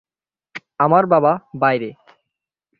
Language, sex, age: Bengali, male, 19-29